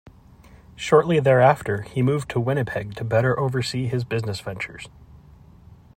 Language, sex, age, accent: English, male, 30-39, United States English